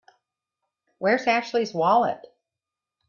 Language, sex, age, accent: English, female, 50-59, United States English